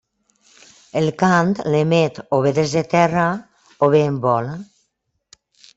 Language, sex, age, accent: Catalan, female, 40-49, valencià